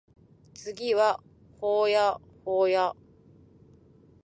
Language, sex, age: Japanese, female, 19-29